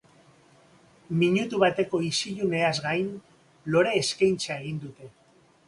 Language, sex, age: Basque, male, 50-59